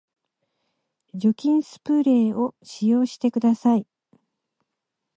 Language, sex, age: Japanese, female, 50-59